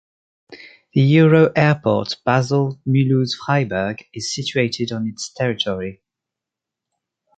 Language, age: English, 19-29